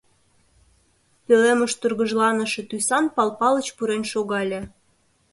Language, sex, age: Mari, female, 19-29